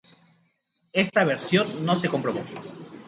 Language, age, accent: Spanish, 19-29, México